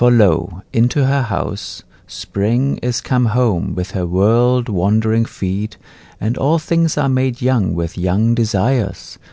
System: none